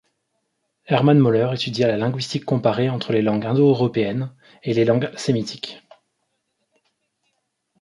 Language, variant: French, Français de métropole